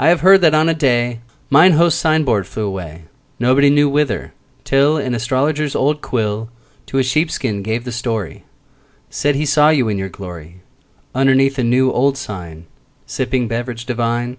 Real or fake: real